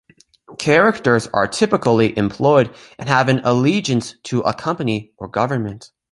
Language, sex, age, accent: English, male, under 19, United States English